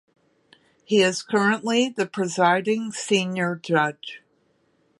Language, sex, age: English, female, 60-69